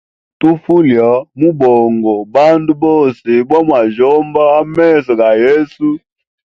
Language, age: Hemba, 30-39